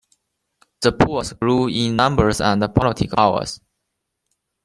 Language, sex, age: English, male, 19-29